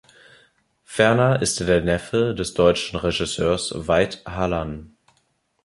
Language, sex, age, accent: German, male, 19-29, Deutschland Deutsch